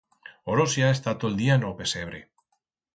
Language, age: Aragonese, 30-39